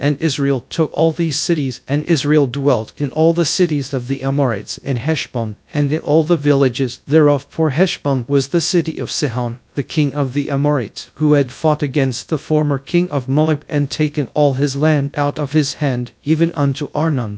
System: TTS, GradTTS